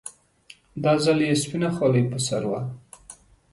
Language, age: Pashto, 19-29